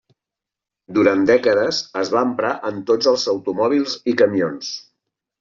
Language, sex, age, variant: Catalan, male, 50-59, Central